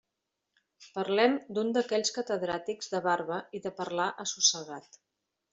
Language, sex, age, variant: Catalan, female, 50-59, Central